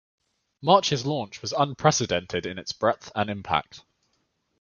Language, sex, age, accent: English, male, 19-29, England English